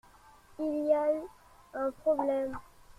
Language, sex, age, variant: French, male, 40-49, Français de métropole